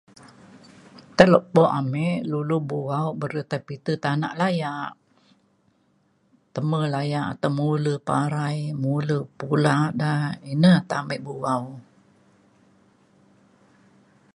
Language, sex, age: Mainstream Kenyah, female, 70-79